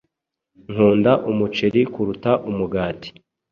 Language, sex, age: Kinyarwanda, male, 40-49